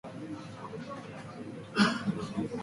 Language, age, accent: Chinese, 19-29, 出生地：北京市